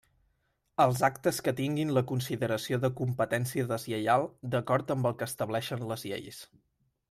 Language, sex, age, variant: Catalan, male, 19-29, Central